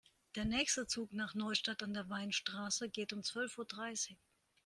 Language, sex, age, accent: German, female, 50-59, Deutschland Deutsch